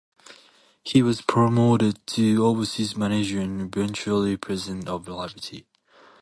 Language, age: English, 19-29